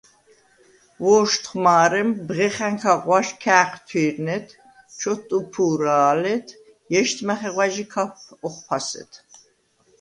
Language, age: Svan, 40-49